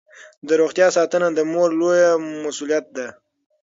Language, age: Pashto, under 19